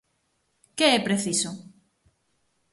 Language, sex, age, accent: Galician, female, 30-39, Atlántico (seseo e gheada); Normativo (estándar)